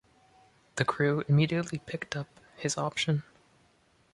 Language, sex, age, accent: English, male, 19-29, United States English